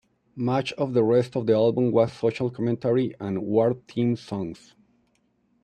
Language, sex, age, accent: English, male, 40-49, United States English